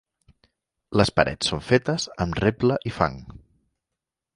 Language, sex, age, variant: Catalan, male, 40-49, Central